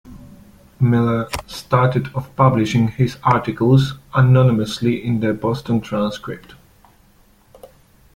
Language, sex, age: English, male, 19-29